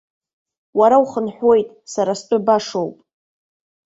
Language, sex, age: Abkhazian, female, 19-29